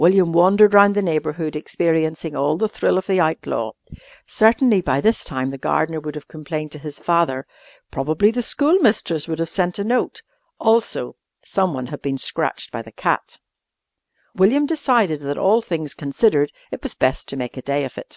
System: none